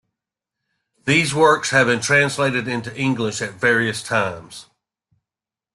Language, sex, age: English, male, 50-59